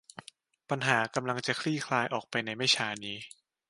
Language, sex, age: Thai, male, under 19